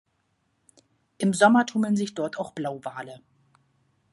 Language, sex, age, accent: German, female, 40-49, Deutschland Deutsch